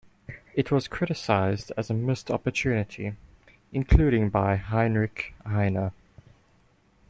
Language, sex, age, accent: English, male, 19-29, Southern African (South Africa, Zimbabwe, Namibia)